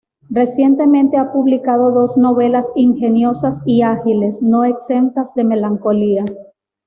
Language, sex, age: Spanish, female, 30-39